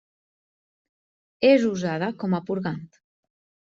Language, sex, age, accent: Catalan, female, 19-29, valencià